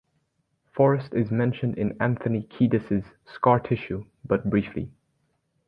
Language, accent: English, United States English